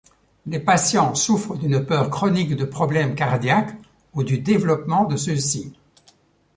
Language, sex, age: French, male, 70-79